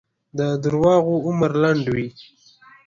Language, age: Pashto, 19-29